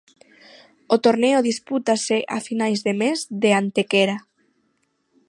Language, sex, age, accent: Galician, female, under 19, Atlántico (seseo e gheada); Normativo (estándar)